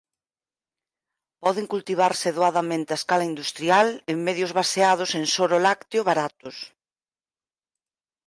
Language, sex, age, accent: Galician, female, 50-59, Central (sen gheada)